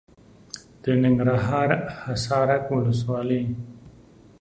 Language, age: Pashto, 40-49